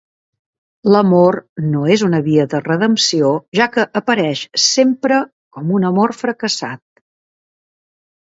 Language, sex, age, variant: Catalan, female, 60-69, Central